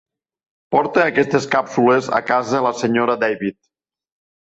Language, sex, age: Catalan, male, 50-59